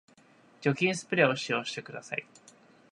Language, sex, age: Japanese, male, 19-29